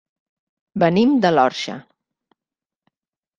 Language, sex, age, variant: Catalan, female, 40-49, Central